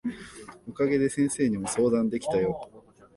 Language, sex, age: Japanese, male, 19-29